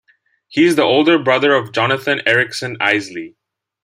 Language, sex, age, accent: English, male, under 19, India and South Asia (India, Pakistan, Sri Lanka)